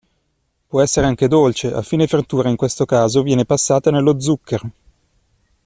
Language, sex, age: Italian, male, 40-49